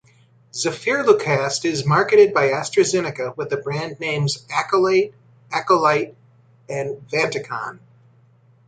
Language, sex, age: English, male, 40-49